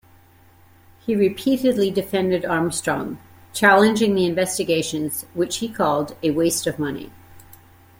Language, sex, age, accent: English, female, 70-79, Canadian English